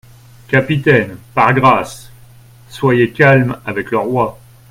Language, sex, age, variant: French, male, 40-49, Français de métropole